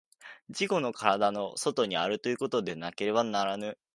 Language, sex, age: Japanese, male, 19-29